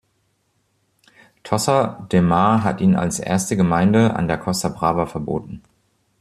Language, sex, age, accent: German, male, 40-49, Deutschland Deutsch